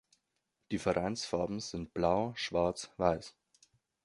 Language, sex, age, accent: German, male, 19-29, Deutschland Deutsch